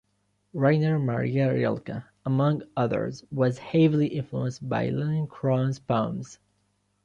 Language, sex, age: English, male, 19-29